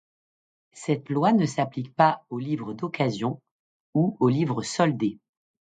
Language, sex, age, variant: French, female, 40-49, Français de métropole